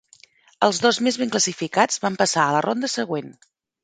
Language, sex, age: Catalan, female, 40-49